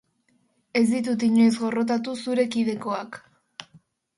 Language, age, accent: Basque, under 19, Mendebalekoa (Araba, Bizkaia, Gipuzkoako mendebaleko herri batzuk)